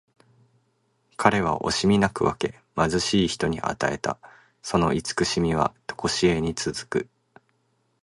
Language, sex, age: Japanese, male, 19-29